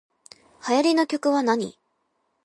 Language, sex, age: Japanese, female, 19-29